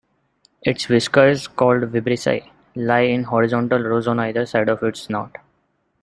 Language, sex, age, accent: English, male, 19-29, India and South Asia (India, Pakistan, Sri Lanka)